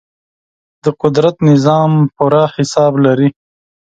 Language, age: Pashto, 19-29